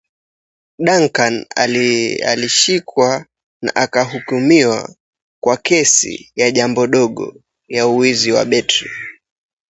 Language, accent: English, United States English